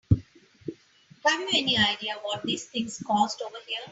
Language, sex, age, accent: English, female, 50-59, India and South Asia (India, Pakistan, Sri Lanka)